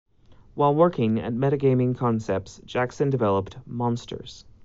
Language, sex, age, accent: English, male, 30-39, Canadian English